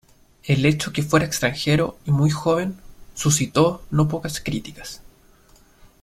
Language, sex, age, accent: Spanish, male, 19-29, Chileno: Chile, Cuyo